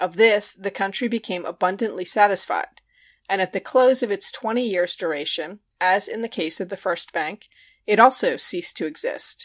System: none